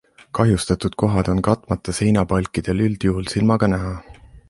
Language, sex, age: Estonian, male, 19-29